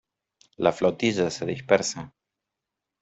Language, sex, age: Spanish, male, 30-39